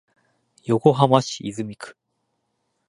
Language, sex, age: Japanese, male, 30-39